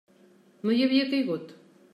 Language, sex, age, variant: Catalan, female, 40-49, Central